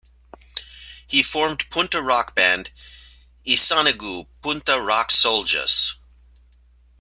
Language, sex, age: English, male, 50-59